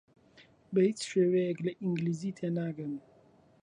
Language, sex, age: Central Kurdish, male, 19-29